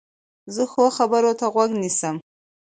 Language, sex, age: Pashto, female, 19-29